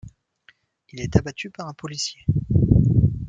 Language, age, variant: French, 19-29, Français de métropole